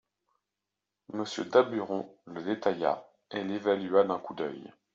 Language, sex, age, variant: French, male, 30-39, Français de métropole